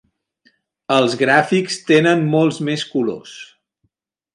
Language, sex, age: Catalan, male, 30-39